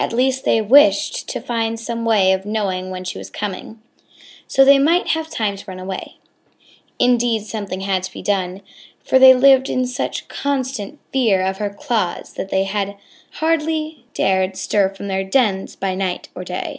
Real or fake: real